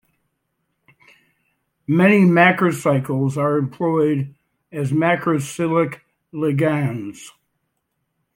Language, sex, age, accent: English, male, 60-69, United States English